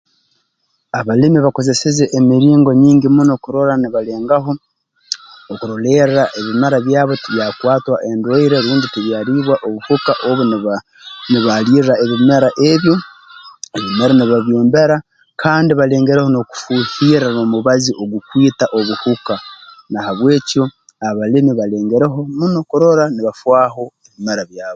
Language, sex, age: Tooro, male, 40-49